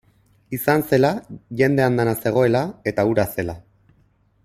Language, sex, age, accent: Basque, male, 30-39, Erdialdekoa edo Nafarra (Gipuzkoa, Nafarroa)